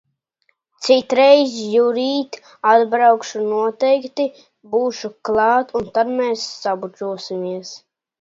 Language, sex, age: Latvian, male, under 19